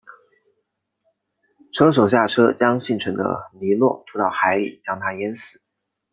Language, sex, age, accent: Chinese, male, 19-29, 出生地：湖北省